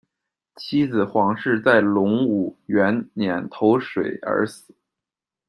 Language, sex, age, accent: Chinese, male, 30-39, 出生地：北京市